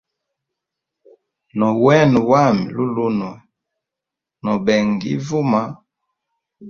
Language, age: Hemba, 19-29